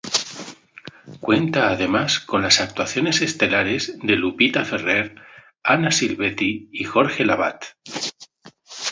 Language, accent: Spanish, España: Centro-Sur peninsular (Madrid, Toledo, Castilla-La Mancha)